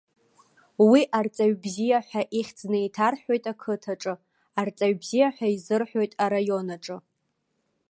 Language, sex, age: Abkhazian, female, 19-29